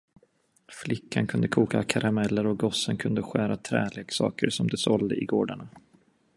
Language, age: Swedish, 30-39